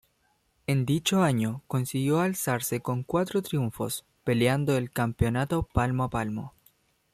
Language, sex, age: Spanish, male, under 19